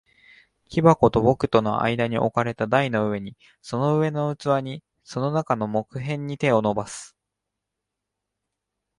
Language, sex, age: Japanese, male, under 19